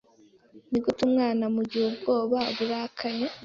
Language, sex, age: Kinyarwanda, female, 19-29